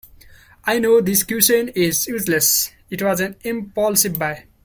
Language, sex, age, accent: English, male, 19-29, India and South Asia (India, Pakistan, Sri Lanka)